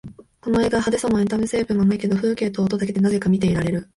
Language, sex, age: Japanese, female, 19-29